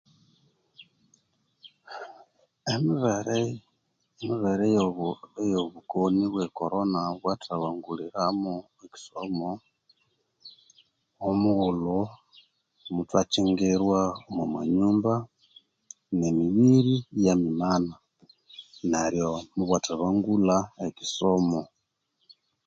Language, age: Konzo, 40-49